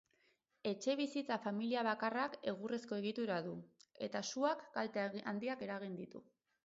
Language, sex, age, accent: Basque, female, 19-29, Mendebalekoa (Araba, Bizkaia, Gipuzkoako mendebaleko herri batzuk)